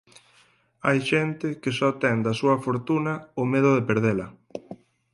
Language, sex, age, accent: Galician, male, 19-29, Atlántico (seseo e gheada)